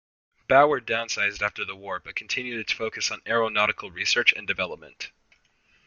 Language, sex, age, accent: English, male, under 19, United States English